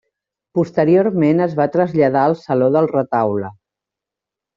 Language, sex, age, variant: Catalan, female, 50-59, Central